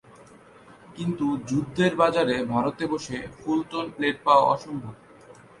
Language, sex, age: Bengali, male, 19-29